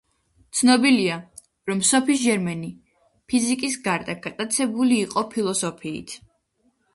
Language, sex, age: Georgian, female, under 19